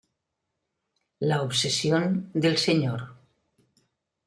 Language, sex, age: Spanish, female, 70-79